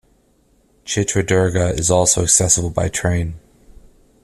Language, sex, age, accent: English, male, 30-39, Canadian English